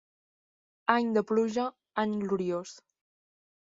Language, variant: Catalan, Central